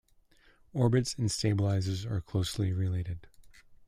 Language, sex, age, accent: English, male, 30-39, Canadian English